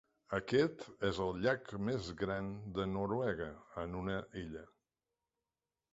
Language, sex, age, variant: Catalan, male, 60-69, Central